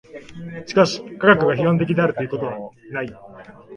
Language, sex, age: Japanese, male, 19-29